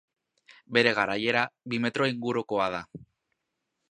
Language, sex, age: Basque, male, under 19